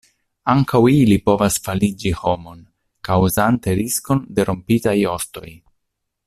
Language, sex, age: Esperanto, male, 30-39